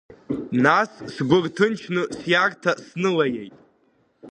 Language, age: Abkhazian, under 19